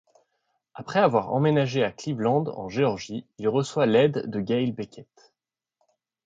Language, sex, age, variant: French, male, 19-29, Français de métropole